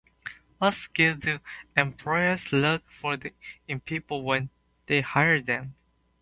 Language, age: English, 19-29